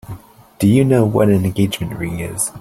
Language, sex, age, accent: English, male, 19-29, United States English